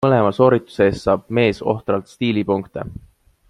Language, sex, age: Estonian, male, 19-29